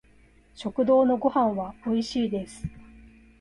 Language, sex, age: Japanese, female, 30-39